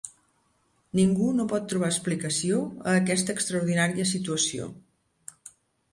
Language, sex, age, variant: Catalan, female, 60-69, Central